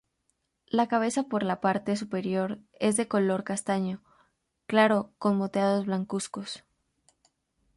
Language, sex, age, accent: Spanish, female, under 19, América central